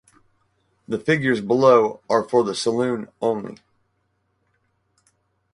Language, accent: English, United States English